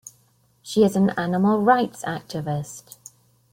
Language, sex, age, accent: English, female, 50-59, England English